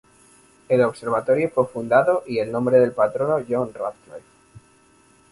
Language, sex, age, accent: Spanish, male, 19-29, España: Norte peninsular (Asturias, Castilla y León, Cantabria, País Vasco, Navarra, Aragón, La Rioja, Guadalajara, Cuenca)